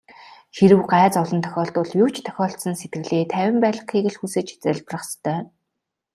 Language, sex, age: Mongolian, female, 19-29